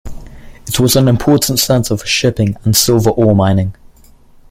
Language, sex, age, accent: English, male, under 19, England English